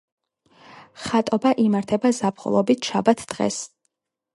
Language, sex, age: Georgian, female, 19-29